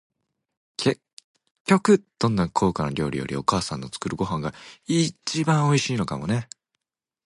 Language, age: Japanese, 19-29